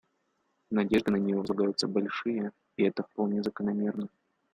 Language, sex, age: Russian, male, 19-29